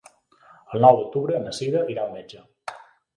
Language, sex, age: Catalan, male, 30-39